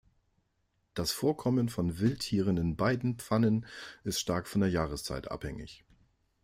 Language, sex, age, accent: German, male, 40-49, Deutschland Deutsch